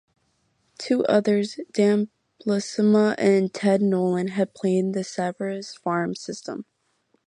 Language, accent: English, United States English